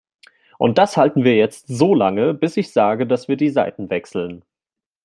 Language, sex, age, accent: German, male, 19-29, Deutschland Deutsch